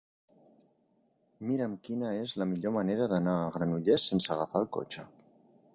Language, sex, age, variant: Catalan, male, 19-29, Central